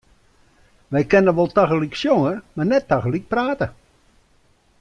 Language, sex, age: Western Frisian, male, 60-69